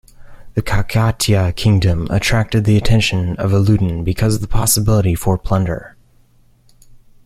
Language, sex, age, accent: English, male, 19-29, United States English